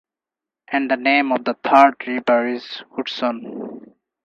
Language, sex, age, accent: English, male, 19-29, India and South Asia (India, Pakistan, Sri Lanka)